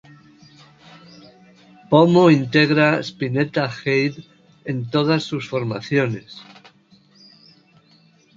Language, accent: Spanish, España: Centro-Sur peninsular (Madrid, Toledo, Castilla-La Mancha)